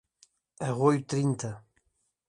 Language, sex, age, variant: Portuguese, male, 50-59, Portuguese (Portugal)